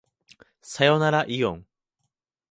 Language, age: Japanese, 19-29